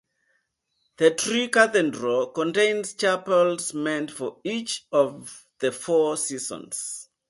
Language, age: English, 50-59